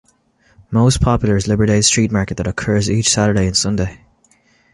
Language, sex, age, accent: English, male, 19-29, Irish English